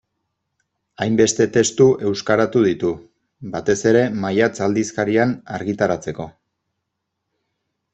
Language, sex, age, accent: Basque, male, 30-39, Erdialdekoa edo Nafarra (Gipuzkoa, Nafarroa)